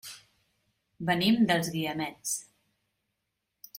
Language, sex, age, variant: Catalan, female, 30-39, Central